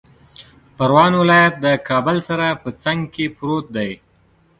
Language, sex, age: Pashto, male, 19-29